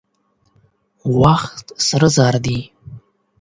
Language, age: Pashto, 19-29